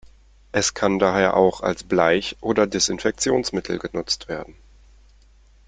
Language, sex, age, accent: German, male, 30-39, Deutschland Deutsch